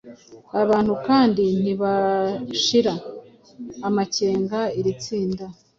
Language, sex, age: Kinyarwanda, female, 19-29